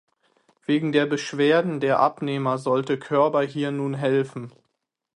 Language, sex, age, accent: German, male, 30-39, Deutschland Deutsch